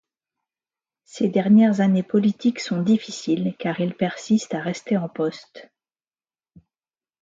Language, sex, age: French, female, 50-59